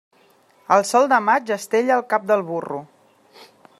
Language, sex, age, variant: Catalan, female, 30-39, Central